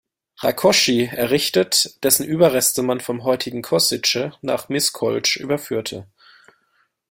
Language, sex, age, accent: German, male, 19-29, Deutschland Deutsch